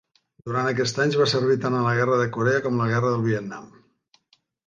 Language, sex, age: Catalan, male, 70-79